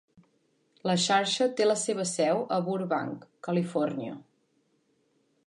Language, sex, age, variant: Catalan, female, under 19, Central